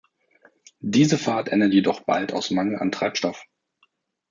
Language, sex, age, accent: German, male, 30-39, Deutschland Deutsch